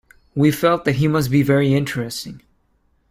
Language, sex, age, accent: English, male, 19-29, United States English